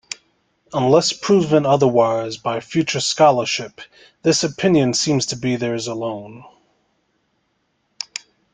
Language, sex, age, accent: English, male, 30-39, United States English